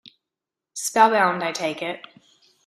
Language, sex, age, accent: English, female, 50-59, United States English